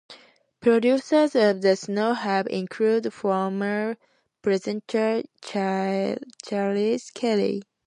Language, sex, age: English, female, 19-29